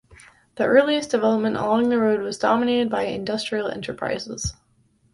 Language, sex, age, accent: English, female, 19-29, United States English